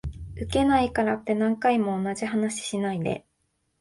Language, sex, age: Japanese, female, 19-29